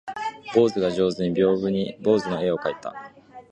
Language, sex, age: Japanese, male, 19-29